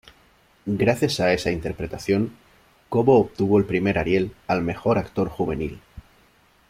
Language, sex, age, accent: Spanish, male, 30-39, España: Sur peninsular (Andalucia, Extremadura, Murcia)